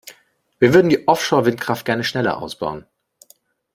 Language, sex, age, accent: German, male, 30-39, Deutschland Deutsch